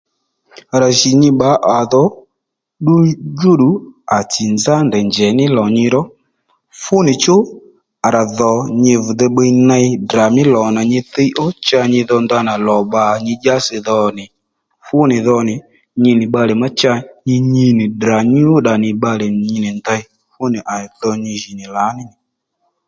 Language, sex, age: Lendu, male, 30-39